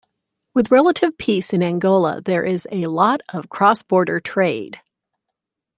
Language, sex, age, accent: English, female, 50-59, United States English